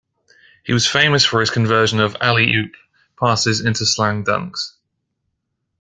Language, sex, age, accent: English, male, 19-29, England English